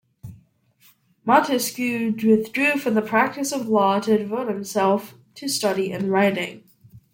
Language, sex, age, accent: English, male, under 19, United States English